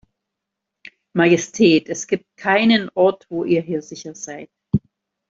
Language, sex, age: German, female, 60-69